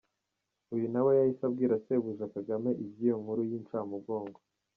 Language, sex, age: Kinyarwanda, male, 19-29